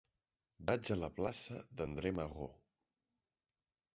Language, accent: Catalan, central; nord-occidental; septentrional